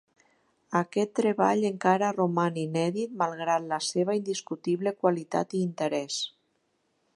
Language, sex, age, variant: Catalan, female, 50-59, Central